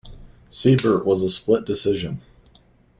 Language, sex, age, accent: English, male, 19-29, United States English